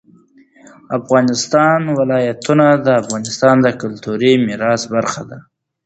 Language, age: Pashto, 19-29